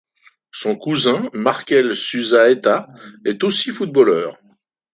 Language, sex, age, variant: French, male, 60-69, Français de métropole